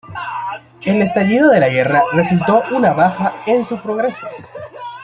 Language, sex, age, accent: Spanish, male, 30-39, América central